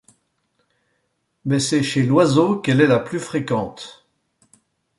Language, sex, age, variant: French, male, 60-69, Français de métropole